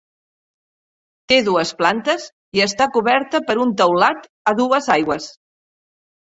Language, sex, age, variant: Catalan, female, 60-69, Central